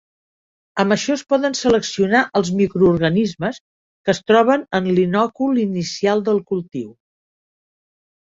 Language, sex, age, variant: Catalan, female, 60-69, Central